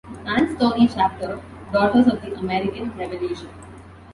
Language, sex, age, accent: English, female, 19-29, India and South Asia (India, Pakistan, Sri Lanka)